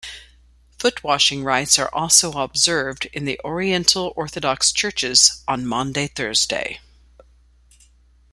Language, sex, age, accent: English, female, 50-59, United States English